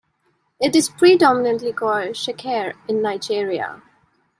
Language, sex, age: English, female, 19-29